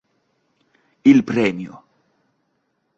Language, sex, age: Italian, male, 30-39